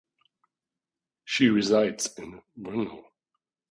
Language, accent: English, German English